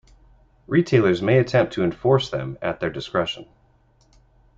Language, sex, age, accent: English, male, 40-49, Canadian English